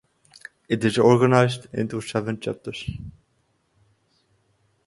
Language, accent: English, United States English